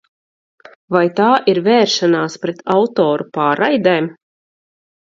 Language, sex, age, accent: Latvian, female, 30-39, Vidus dialekts